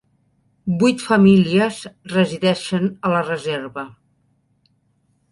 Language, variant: Catalan, Central